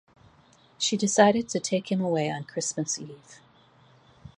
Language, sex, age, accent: English, female, 40-49, United States English